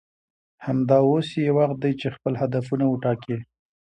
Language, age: Pashto, 19-29